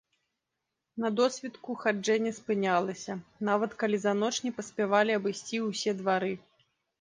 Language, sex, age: Belarusian, female, 19-29